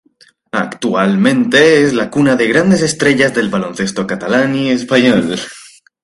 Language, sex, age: Spanish, male, 19-29